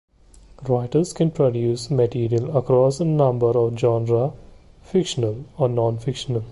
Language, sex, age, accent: English, male, 19-29, India and South Asia (India, Pakistan, Sri Lanka)